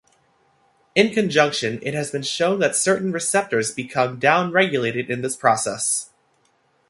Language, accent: English, United States English